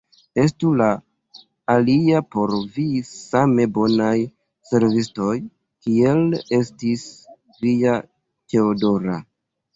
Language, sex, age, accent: Esperanto, male, 30-39, Internacia